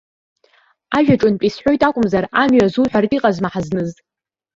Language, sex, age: Abkhazian, female, under 19